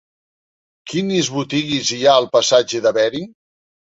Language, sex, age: Catalan, male, 50-59